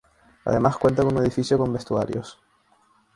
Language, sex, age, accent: Spanish, male, 19-29, España: Islas Canarias